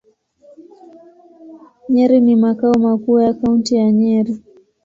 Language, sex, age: Swahili, female, 19-29